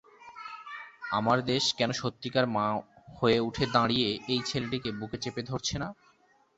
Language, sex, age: Bengali, male, 30-39